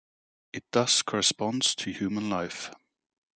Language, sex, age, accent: English, male, 40-49, United States English